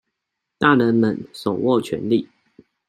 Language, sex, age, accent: Chinese, male, 30-39, 出生地：臺北市